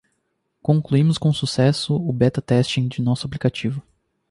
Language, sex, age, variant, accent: Portuguese, male, 19-29, Portuguese (Brasil), Paulista